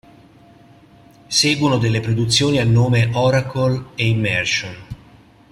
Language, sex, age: Italian, male, 40-49